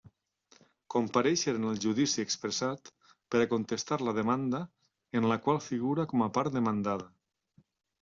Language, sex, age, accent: Catalan, male, 50-59, valencià